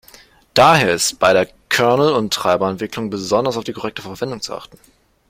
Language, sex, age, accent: German, male, under 19, Deutschland Deutsch